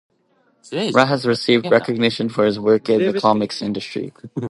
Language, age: English, 19-29